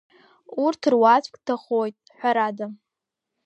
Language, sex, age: Abkhazian, female, under 19